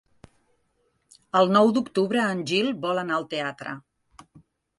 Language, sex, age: Catalan, female, 50-59